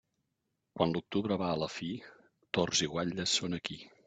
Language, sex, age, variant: Catalan, male, 50-59, Central